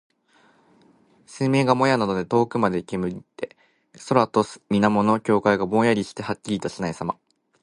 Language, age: Japanese, 19-29